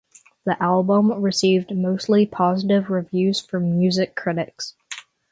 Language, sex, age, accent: English, male, under 19, United States English